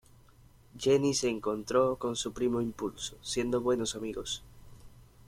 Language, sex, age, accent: Spanish, male, 19-29, España: Sur peninsular (Andalucia, Extremadura, Murcia)